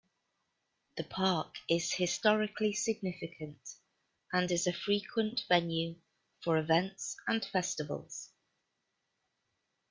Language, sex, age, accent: English, female, 40-49, England English